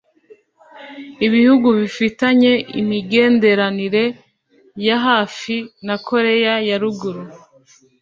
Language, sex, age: Kinyarwanda, female, 19-29